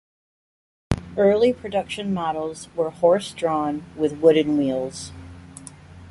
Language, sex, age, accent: English, female, 30-39, United States English